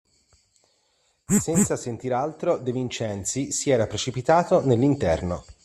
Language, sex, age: Italian, male, 30-39